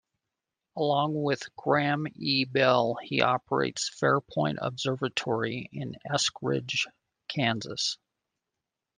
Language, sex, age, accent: English, male, 50-59, United States English